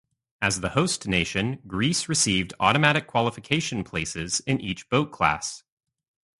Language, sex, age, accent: English, male, 19-29, United States English